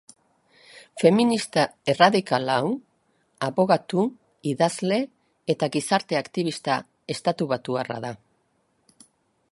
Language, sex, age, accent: Basque, female, 60-69, Erdialdekoa edo Nafarra (Gipuzkoa, Nafarroa)